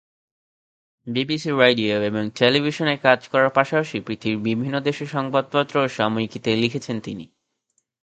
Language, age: Bengali, 19-29